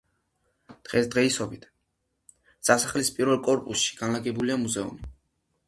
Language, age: Georgian, under 19